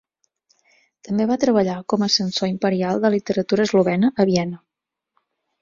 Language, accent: Catalan, Garrotxi